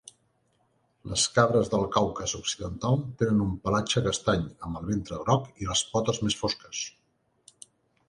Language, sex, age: Catalan, male, 50-59